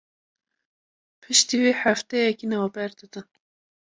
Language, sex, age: Kurdish, female, 19-29